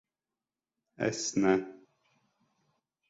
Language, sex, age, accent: Latvian, male, 30-39, Riga; Dzimtā valoda; nav